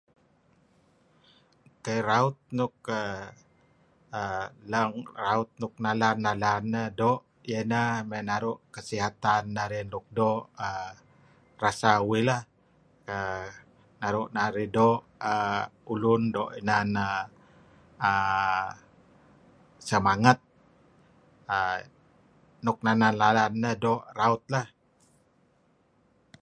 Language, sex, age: Kelabit, male, 60-69